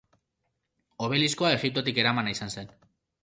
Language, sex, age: Basque, male, 19-29